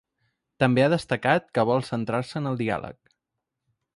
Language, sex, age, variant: Catalan, male, 19-29, Central